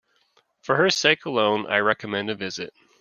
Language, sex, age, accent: English, male, 30-39, United States English